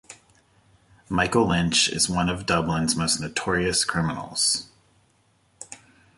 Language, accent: English, United States English